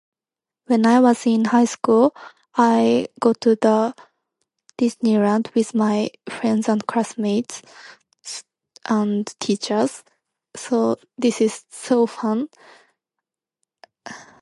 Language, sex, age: English, female, 19-29